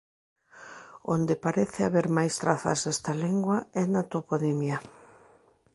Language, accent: Galician, Normativo (estándar)